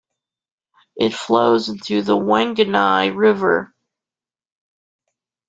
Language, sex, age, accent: English, female, 19-29, United States English